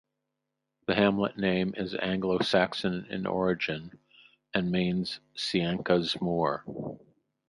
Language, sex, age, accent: English, male, 60-69, United States English